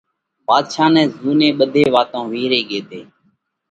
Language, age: Parkari Koli, 30-39